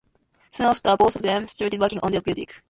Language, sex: English, female